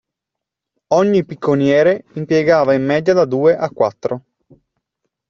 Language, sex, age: Italian, male, 30-39